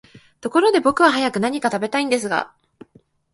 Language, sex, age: Japanese, female, 19-29